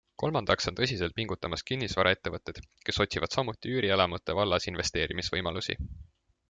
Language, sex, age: Estonian, male, 19-29